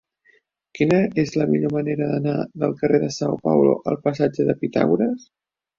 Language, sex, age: Catalan, male, 30-39